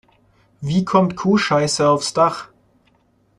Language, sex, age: German, male, 19-29